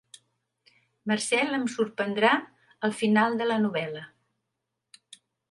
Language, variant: Catalan, Central